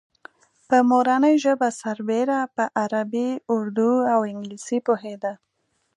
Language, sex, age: Pashto, female, 19-29